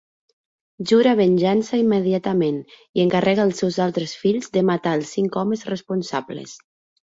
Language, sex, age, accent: Catalan, female, 19-29, central; nord-occidental